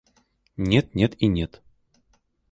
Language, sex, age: Russian, male, 30-39